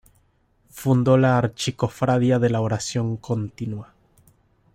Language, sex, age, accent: Spanish, male, 19-29, América central